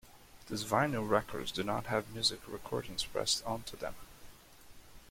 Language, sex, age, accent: English, male, 19-29, United States English